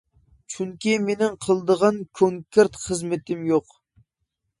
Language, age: Uyghur, 19-29